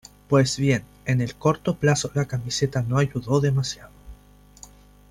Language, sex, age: Spanish, male, 19-29